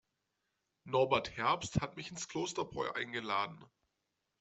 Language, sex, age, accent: German, male, 19-29, Deutschland Deutsch